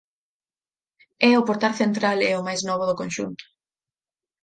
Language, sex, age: Galician, female, 19-29